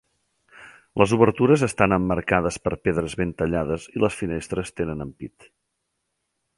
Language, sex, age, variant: Catalan, male, 40-49, Central